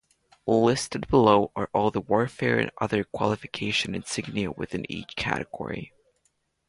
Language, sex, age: English, male, under 19